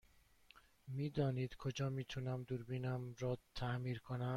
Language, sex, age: Persian, male, 30-39